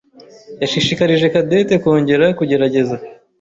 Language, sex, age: Kinyarwanda, male, 30-39